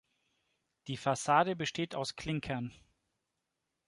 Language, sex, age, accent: German, male, 30-39, Deutschland Deutsch